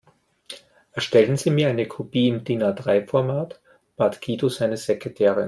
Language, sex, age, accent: German, male, 50-59, Österreichisches Deutsch